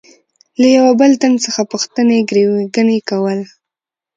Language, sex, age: Pashto, female, 19-29